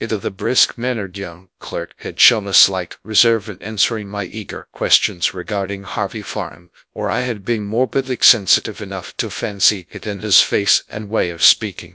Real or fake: fake